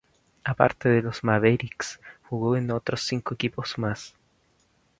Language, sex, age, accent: Spanish, female, 19-29, Chileno: Chile, Cuyo